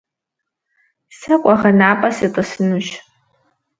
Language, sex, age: Kabardian, female, 19-29